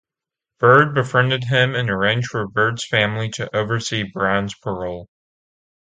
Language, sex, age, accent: English, male, under 19, United States English